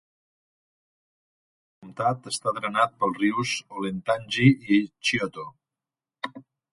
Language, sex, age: Catalan, male, 50-59